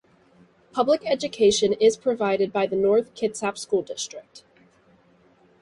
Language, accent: English, United States English